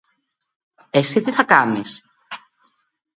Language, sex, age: Greek, female, 40-49